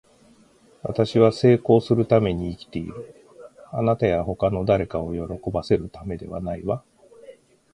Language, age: Japanese, 50-59